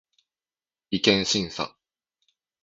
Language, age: Japanese, under 19